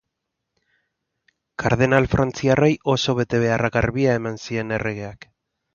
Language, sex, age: Basque, male, 30-39